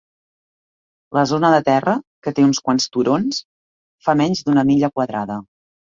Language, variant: Catalan, Central